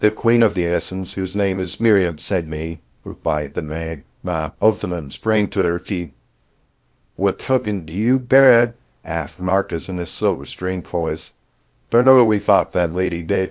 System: TTS, VITS